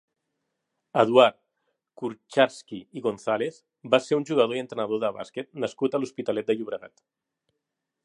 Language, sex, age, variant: Catalan, male, 40-49, Central